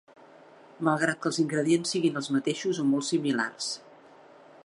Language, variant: Catalan, Central